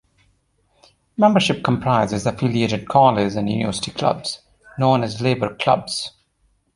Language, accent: English, India and South Asia (India, Pakistan, Sri Lanka)